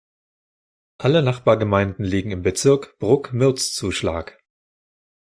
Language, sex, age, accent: German, male, 30-39, Deutschland Deutsch